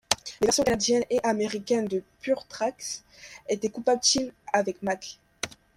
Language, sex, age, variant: French, female, under 19, Français de métropole